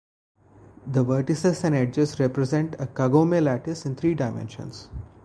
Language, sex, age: English, male, 40-49